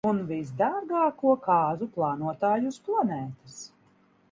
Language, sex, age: Latvian, female, 40-49